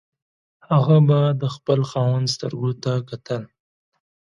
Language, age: Pashto, 30-39